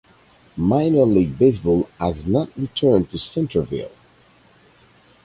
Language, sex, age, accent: English, male, 40-49, United States English